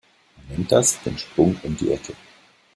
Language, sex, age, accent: German, male, 50-59, Deutschland Deutsch